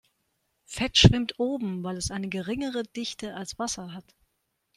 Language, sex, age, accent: German, female, 50-59, Deutschland Deutsch